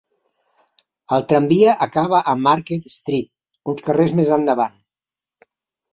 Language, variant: Catalan, Central